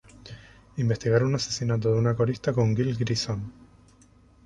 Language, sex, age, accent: Spanish, male, 19-29, España: Islas Canarias